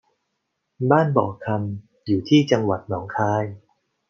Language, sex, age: Thai, male, 40-49